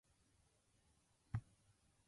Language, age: Japanese, 19-29